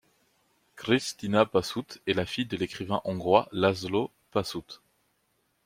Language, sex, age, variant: French, male, 19-29, Français de métropole